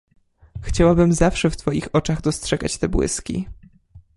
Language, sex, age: Polish, male, 19-29